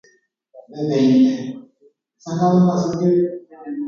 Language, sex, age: Guarani, male, 19-29